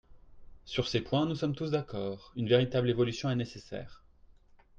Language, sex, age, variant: French, male, 30-39, Français de métropole